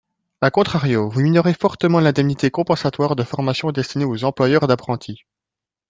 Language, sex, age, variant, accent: French, male, 19-29, Français d'Europe, Français de Suisse